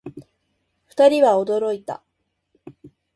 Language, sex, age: Japanese, female, under 19